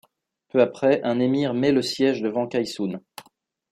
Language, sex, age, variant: French, male, 19-29, Français de métropole